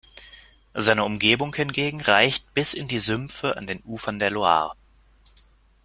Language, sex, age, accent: German, male, 30-39, Deutschland Deutsch